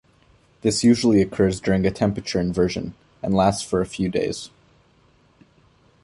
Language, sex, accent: English, male, Canadian English